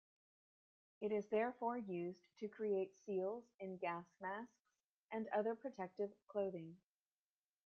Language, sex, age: English, female, 40-49